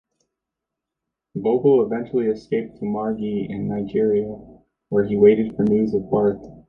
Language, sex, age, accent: English, male, 30-39, United States English